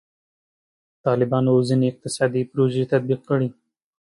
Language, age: Pashto, 19-29